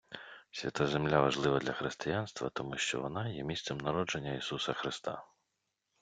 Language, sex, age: Ukrainian, male, 30-39